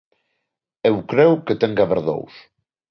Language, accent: Galician, Neofalante